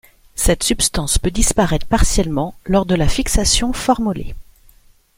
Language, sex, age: French, female, 40-49